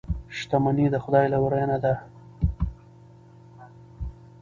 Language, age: Pashto, 19-29